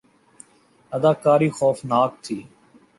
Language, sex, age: Urdu, male, 19-29